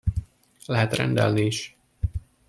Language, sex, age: Hungarian, male, 19-29